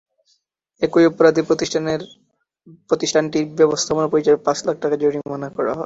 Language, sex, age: Bengali, male, 19-29